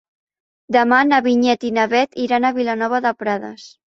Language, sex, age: Catalan, female, under 19